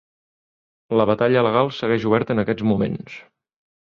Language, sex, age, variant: Catalan, male, 19-29, Central